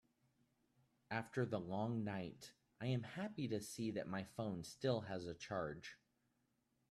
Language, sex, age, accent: English, male, 30-39, United States English